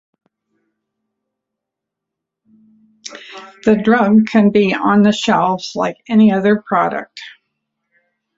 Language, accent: English, Canadian English